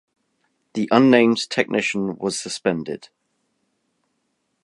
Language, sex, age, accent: English, male, 19-29, England English